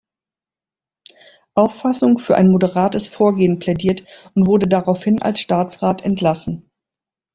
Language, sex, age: German, female, 50-59